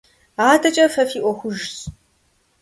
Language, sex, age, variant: Kabardian, female, under 19, Адыгэбзэ (Къэбэрдей, Кирил, псоми зэдай)